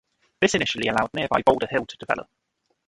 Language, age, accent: English, 19-29, England English